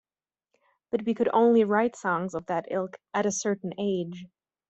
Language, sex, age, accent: English, female, 19-29, United States English